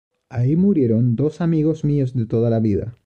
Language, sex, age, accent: Spanish, male, 19-29, Chileno: Chile, Cuyo